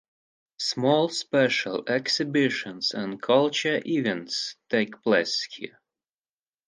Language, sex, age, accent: English, male, 19-29, Russian